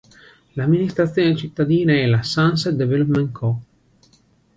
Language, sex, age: Italian, male, 30-39